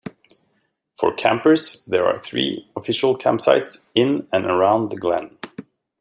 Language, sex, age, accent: English, male, 40-49, United States English